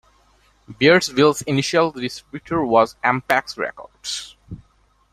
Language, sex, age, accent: English, male, 19-29, India and South Asia (India, Pakistan, Sri Lanka)